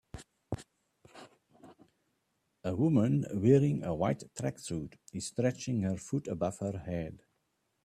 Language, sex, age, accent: English, male, 60-69, Southern African (South Africa, Zimbabwe, Namibia)